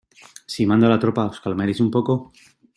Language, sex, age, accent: Spanish, male, 30-39, España: Norte peninsular (Asturias, Castilla y León, Cantabria, País Vasco, Navarra, Aragón, La Rioja, Guadalajara, Cuenca)